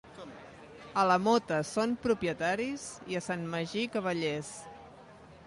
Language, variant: Catalan, Central